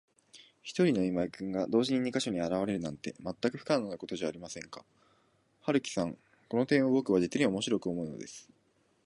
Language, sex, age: Japanese, male, 19-29